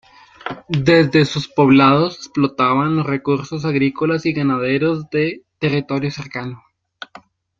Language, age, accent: Spanish, 19-29, América central